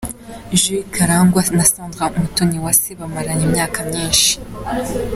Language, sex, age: Kinyarwanda, female, under 19